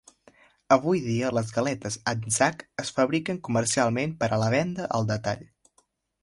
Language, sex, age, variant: Catalan, male, under 19, Central